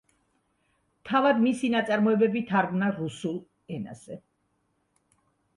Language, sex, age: Georgian, female, 60-69